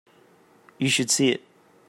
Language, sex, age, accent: English, male, 30-39, United States English